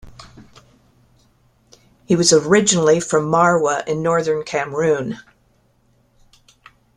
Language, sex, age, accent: English, female, 70-79, United States English